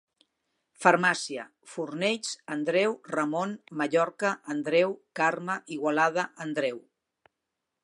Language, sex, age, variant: Catalan, female, 60-69, Central